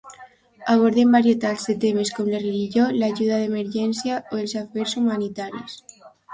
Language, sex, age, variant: Catalan, female, under 19, Alacantí